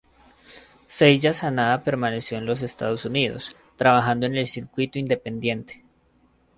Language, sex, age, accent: Spanish, male, 19-29, Andino-Pacífico: Colombia, Perú, Ecuador, oeste de Bolivia y Venezuela andina